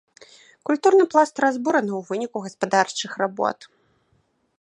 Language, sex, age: Belarusian, female, 19-29